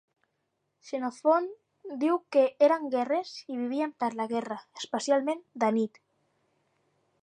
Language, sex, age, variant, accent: Catalan, male, under 19, Central, central